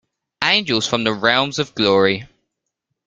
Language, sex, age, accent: English, male, under 19, England English